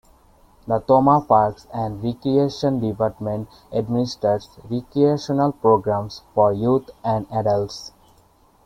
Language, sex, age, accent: English, male, 19-29, India and South Asia (India, Pakistan, Sri Lanka)